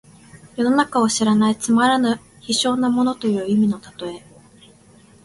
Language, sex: Japanese, female